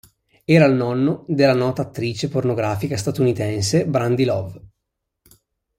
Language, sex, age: Italian, male, 19-29